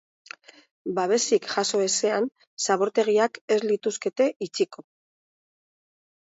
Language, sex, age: Basque, female, 50-59